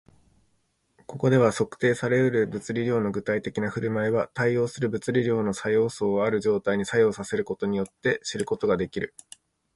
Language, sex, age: Japanese, male, 30-39